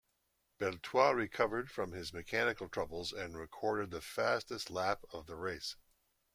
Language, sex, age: English, male, 60-69